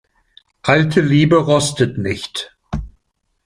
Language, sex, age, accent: German, male, 60-69, Deutschland Deutsch